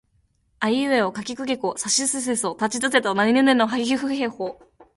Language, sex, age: Japanese, female, 19-29